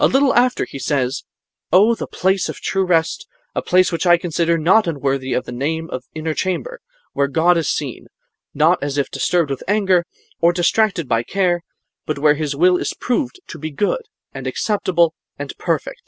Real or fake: real